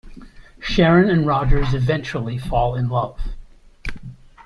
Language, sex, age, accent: English, male, 50-59, United States English